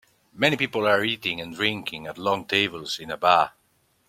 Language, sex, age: English, male, 30-39